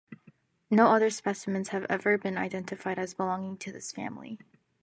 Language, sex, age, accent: English, female, under 19, United States English